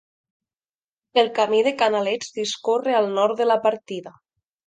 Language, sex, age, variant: Catalan, female, 19-29, Nord-Occidental